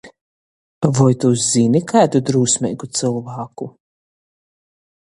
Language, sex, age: Latgalian, female, 30-39